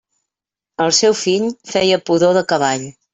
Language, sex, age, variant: Catalan, female, 60-69, Central